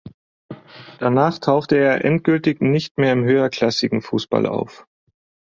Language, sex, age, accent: German, male, 19-29, Deutschland Deutsch